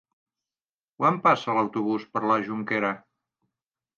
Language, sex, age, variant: Catalan, male, 50-59, Central